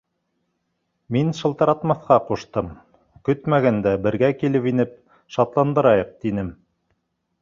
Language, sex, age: Bashkir, male, 30-39